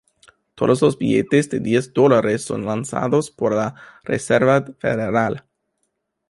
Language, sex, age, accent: Spanish, male, 19-29, América central